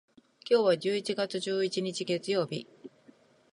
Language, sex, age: Japanese, female, 50-59